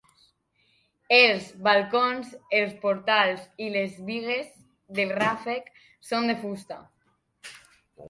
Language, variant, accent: Catalan, Nord-Occidental, nord-occidental